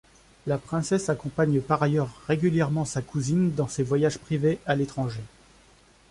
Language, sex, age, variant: French, male, 30-39, Français de métropole